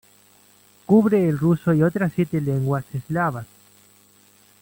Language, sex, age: Spanish, male, 19-29